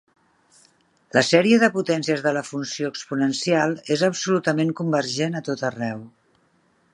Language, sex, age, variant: Catalan, female, 50-59, Central